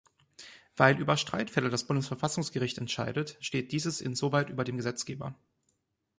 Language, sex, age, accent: German, male, 30-39, Deutschland Deutsch